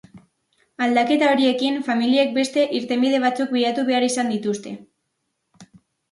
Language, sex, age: Basque, female, under 19